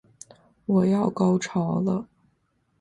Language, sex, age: Chinese, female, 19-29